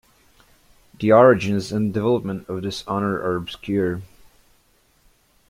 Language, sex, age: English, male, under 19